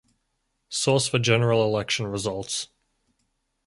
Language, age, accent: English, 19-29, Australian English